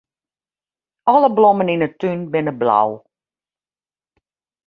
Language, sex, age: Western Frisian, female, 50-59